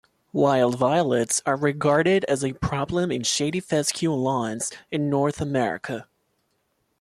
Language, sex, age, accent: English, male, 19-29, United States English